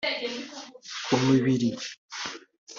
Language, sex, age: Kinyarwanda, male, 19-29